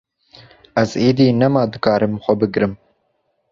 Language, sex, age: Kurdish, male, 19-29